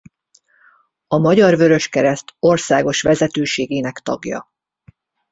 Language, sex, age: Hungarian, female, 40-49